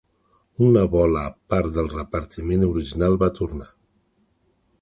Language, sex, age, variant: Catalan, male, 40-49, Central